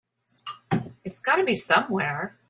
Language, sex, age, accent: English, male, 50-59, United States English